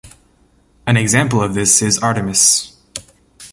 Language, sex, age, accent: English, male, 19-29, United States English